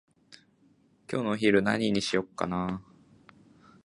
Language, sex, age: Japanese, male, 19-29